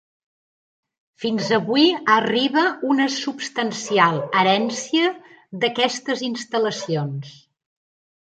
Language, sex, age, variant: Catalan, female, 50-59, Central